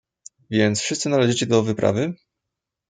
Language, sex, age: Polish, male, 19-29